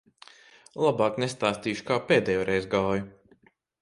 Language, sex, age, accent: Latvian, male, 30-39, Rigas